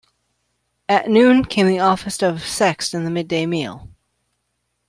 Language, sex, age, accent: English, male, 19-29, United States English